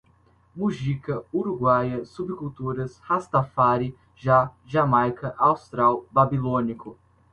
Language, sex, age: Portuguese, male, under 19